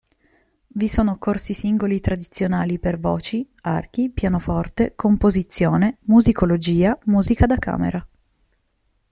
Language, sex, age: Italian, female, 30-39